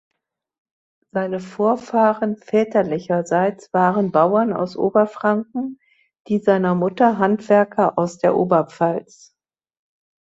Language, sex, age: German, female, 60-69